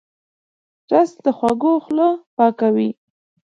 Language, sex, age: Pashto, female, 19-29